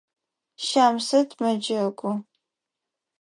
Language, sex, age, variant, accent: Adyghe, female, under 19, Адыгабзэ (Кирил, пстэумэ зэдыряе), Бжъэдыгъу (Bjeduğ)